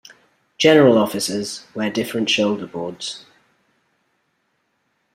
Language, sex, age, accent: English, male, 40-49, England English